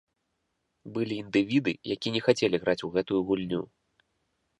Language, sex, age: Belarusian, male, 30-39